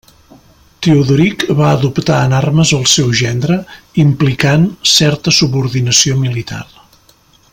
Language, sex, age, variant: Catalan, male, 50-59, Central